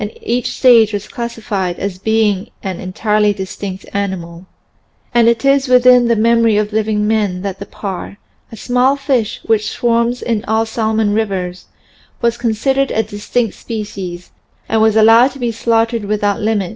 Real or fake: real